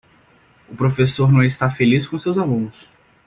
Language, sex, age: Portuguese, male, under 19